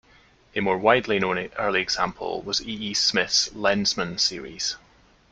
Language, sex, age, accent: English, male, 30-39, Scottish English